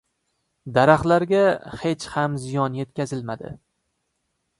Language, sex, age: Uzbek, male, 19-29